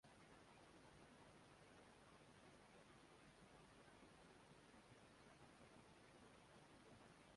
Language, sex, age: Swahili, female, 30-39